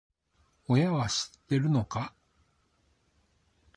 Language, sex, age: Japanese, male, 40-49